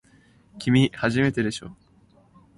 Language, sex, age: Japanese, male, 19-29